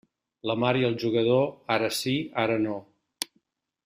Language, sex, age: Catalan, male, 60-69